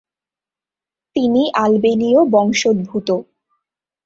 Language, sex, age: Bengali, female, 19-29